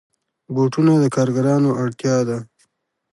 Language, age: Pashto, 30-39